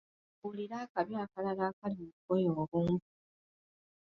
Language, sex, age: Ganda, female, 30-39